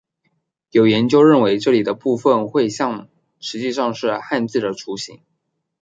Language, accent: Chinese, 出生地：浙江省